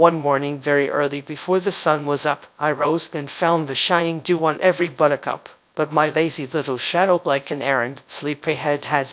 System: TTS, GradTTS